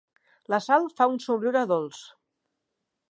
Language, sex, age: Catalan, female, 40-49